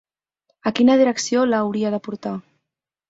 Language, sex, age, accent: Catalan, female, 19-29, Camp de Tarragona